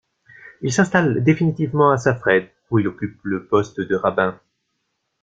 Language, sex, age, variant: French, male, 19-29, Français de métropole